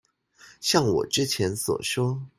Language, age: Chinese, 30-39